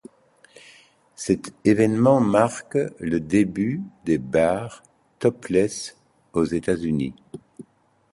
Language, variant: French, Français de métropole